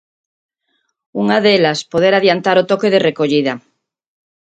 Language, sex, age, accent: Galician, female, 50-59, Central (gheada)